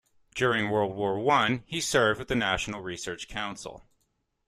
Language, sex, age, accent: English, male, 19-29, Canadian English